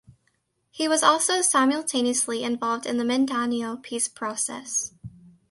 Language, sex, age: English, female, under 19